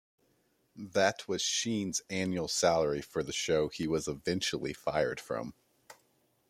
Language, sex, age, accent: English, male, 30-39, United States English